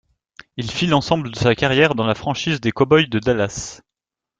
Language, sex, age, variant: French, male, 19-29, Français de métropole